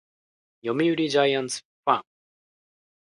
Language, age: Japanese, 30-39